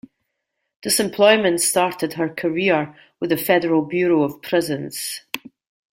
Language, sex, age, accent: English, female, 40-49, Scottish English